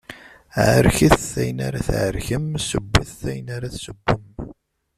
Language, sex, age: Kabyle, male, 30-39